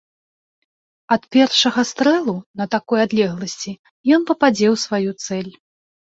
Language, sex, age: Belarusian, female, 30-39